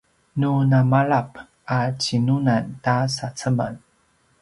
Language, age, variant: Paiwan, 30-39, pinayuanan a kinaikacedasan (東排灣語)